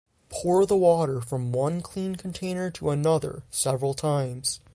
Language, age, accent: English, 19-29, United States English